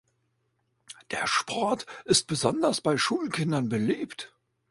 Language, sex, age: German, male, 40-49